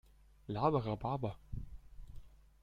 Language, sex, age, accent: German, male, under 19, Österreichisches Deutsch